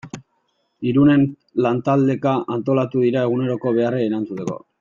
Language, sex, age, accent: Basque, male, 19-29, Mendebalekoa (Araba, Bizkaia, Gipuzkoako mendebaleko herri batzuk)